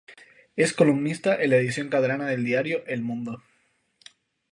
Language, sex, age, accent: Spanish, male, 19-29, España: Islas Canarias